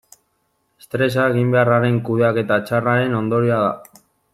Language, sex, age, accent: Basque, male, 19-29, Mendebalekoa (Araba, Bizkaia, Gipuzkoako mendebaleko herri batzuk)